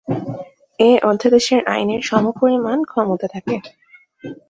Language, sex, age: Bengali, female, 19-29